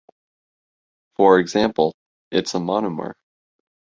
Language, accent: English, Canadian English